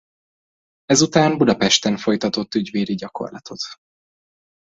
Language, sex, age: Hungarian, male, 30-39